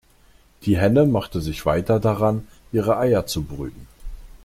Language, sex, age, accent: German, male, 30-39, Deutschland Deutsch